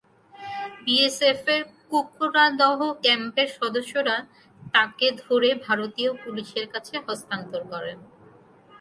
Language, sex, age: Bengali, female, 19-29